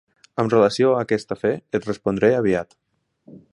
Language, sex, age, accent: Catalan, male, 19-29, Ebrenc